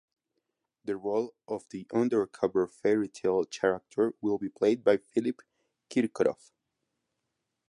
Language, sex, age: English, male, 19-29